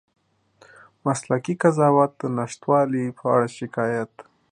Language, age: Pashto, 30-39